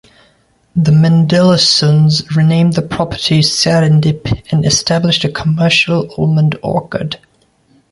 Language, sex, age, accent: English, male, 19-29, United States English